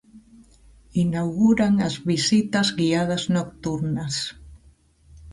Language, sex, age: Galician, female, 40-49